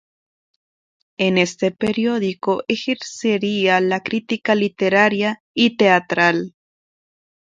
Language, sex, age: Spanish, female, 19-29